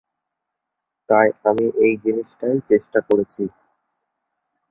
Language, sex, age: Bengali, male, under 19